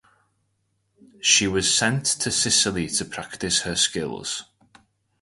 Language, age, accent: English, 30-39, Welsh English